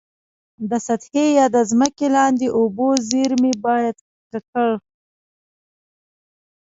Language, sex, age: Pashto, female, 19-29